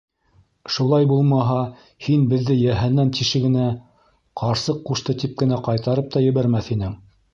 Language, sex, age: Bashkir, male, 60-69